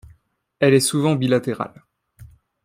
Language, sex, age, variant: French, male, 19-29, Français de métropole